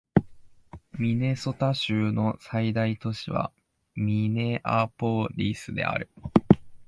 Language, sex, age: Japanese, male, 19-29